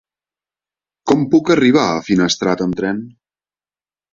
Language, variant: Catalan, Central